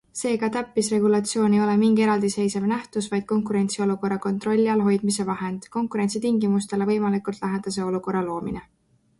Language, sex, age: Estonian, female, 19-29